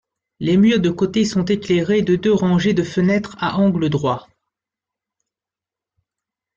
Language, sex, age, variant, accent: French, male, 30-39, Français des départements et régions d'outre-mer, Français de La Réunion